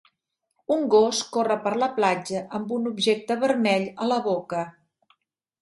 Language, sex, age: Catalan, female, 60-69